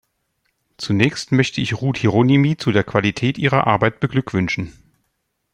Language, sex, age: German, male, 40-49